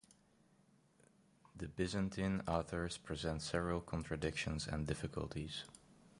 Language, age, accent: English, 19-29, United States English